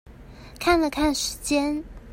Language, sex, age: Chinese, female, 30-39